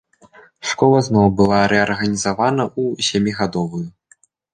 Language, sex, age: Belarusian, male, 19-29